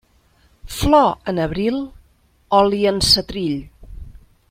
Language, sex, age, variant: Catalan, female, 50-59, Central